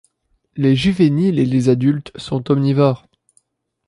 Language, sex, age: French, male, under 19